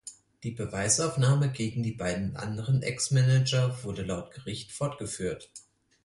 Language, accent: German, Deutschland Deutsch